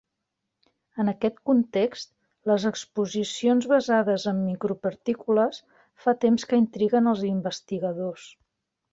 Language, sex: Catalan, female